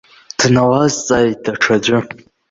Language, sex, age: Abkhazian, male, under 19